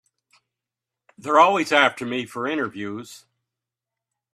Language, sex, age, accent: English, male, 70-79, Canadian English